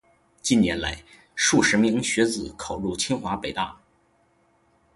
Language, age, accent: Chinese, 19-29, 出生地：吉林省